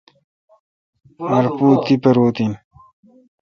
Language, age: Kalkoti, 19-29